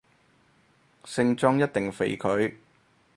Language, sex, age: Cantonese, male, 30-39